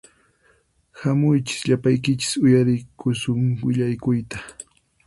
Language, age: Puno Quechua, 19-29